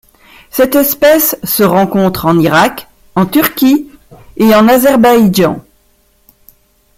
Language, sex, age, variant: French, female, 50-59, Français de métropole